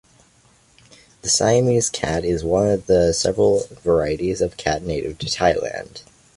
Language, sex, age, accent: English, male, under 19, United States English